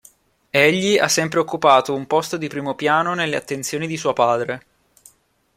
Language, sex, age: Italian, male, 19-29